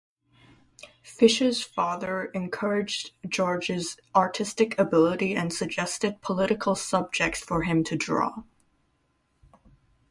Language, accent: English, Canadian English